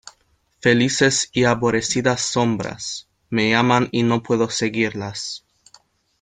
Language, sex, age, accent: Spanish, male, under 19, América central